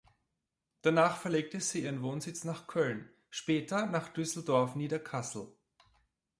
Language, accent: German, Österreichisches Deutsch